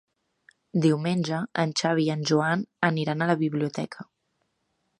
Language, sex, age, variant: Catalan, female, 19-29, Central